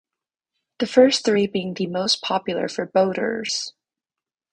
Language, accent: English, United States English